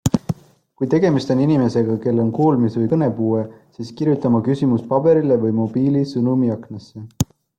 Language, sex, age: Estonian, male, 19-29